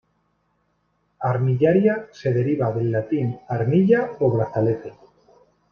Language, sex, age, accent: Spanish, male, 30-39, España: Norte peninsular (Asturias, Castilla y León, Cantabria, País Vasco, Navarra, Aragón, La Rioja, Guadalajara, Cuenca)